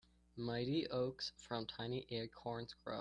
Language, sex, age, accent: English, male, 19-29, United States English